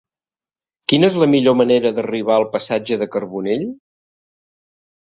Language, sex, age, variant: Catalan, male, 60-69, Central